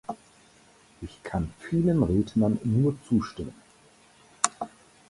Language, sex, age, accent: German, male, 60-69, Deutschland Deutsch